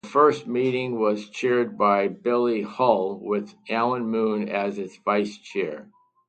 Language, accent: English, United States English